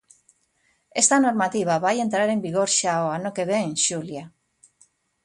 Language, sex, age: Galician, male, 50-59